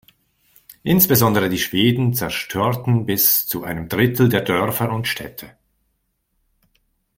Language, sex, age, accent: German, male, 40-49, Schweizerdeutsch